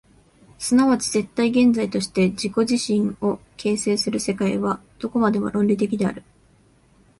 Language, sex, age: Japanese, female, 19-29